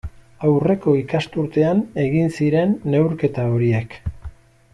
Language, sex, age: Basque, male, 60-69